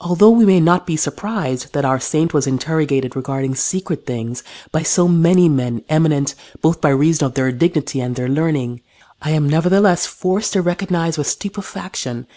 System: none